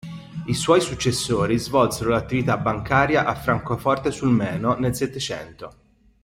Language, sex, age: Italian, male, 30-39